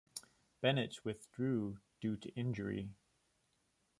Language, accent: English, Canadian English